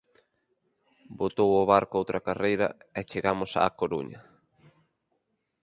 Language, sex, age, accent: Galician, male, 19-29, Normativo (estándar)